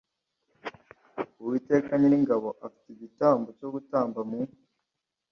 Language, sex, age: Kinyarwanda, male, under 19